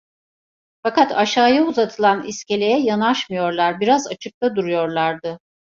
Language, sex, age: Turkish, female, 50-59